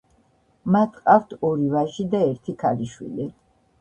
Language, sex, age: Georgian, female, 70-79